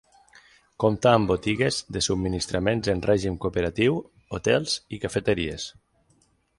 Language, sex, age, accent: Catalan, female, 19-29, nord-occidental; septentrional